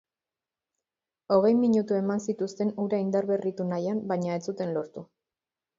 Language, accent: Basque, Erdialdekoa edo Nafarra (Gipuzkoa, Nafarroa)